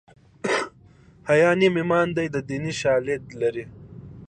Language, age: Pashto, 19-29